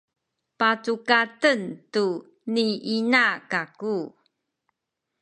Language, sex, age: Sakizaya, female, 50-59